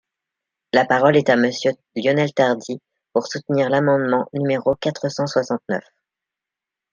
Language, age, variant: French, 19-29, Français de métropole